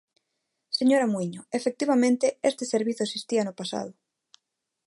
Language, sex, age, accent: Galician, female, 19-29, Neofalante